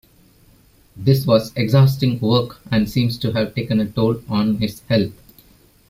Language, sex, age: English, male, 40-49